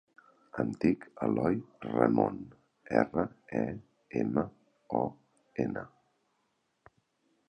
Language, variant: Catalan, Nord-Occidental